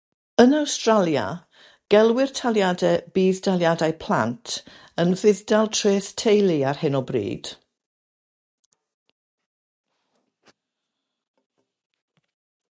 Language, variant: Welsh, South-Eastern Welsh